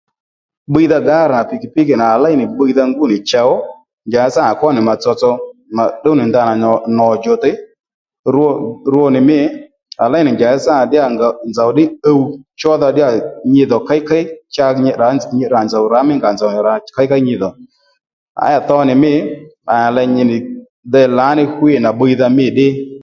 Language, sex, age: Lendu, male, 30-39